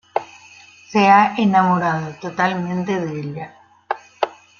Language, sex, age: Spanish, female, 60-69